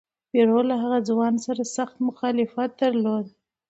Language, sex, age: Pashto, female, 30-39